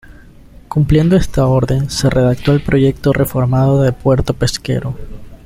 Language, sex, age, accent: Spanish, male, 19-29, Andino-Pacífico: Colombia, Perú, Ecuador, oeste de Bolivia y Venezuela andina